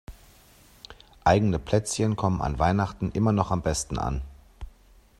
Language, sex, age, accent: German, male, 40-49, Deutschland Deutsch